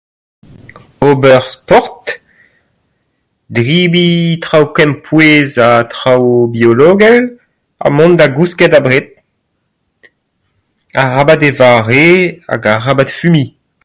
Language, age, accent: Breton, 30-39, Kerneveg; Leoneg